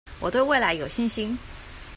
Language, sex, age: Chinese, female, 30-39